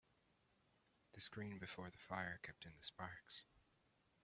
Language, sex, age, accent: English, male, 19-29, Irish English